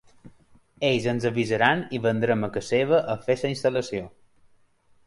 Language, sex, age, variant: Catalan, male, 30-39, Balear